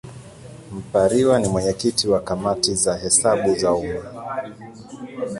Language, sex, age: Swahili, male, 19-29